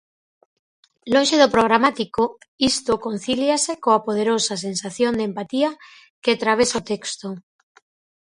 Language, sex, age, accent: Galician, female, 40-49, Normativo (estándar)